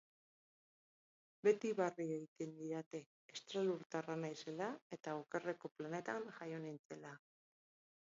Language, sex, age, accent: Basque, female, 50-59, Erdialdekoa edo Nafarra (Gipuzkoa, Nafarroa)